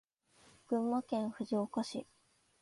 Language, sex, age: Japanese, female, 19-29